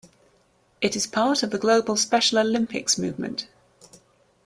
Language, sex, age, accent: English, female, 30-39, England English